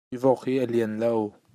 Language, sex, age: Hakha Chin, male, 30-39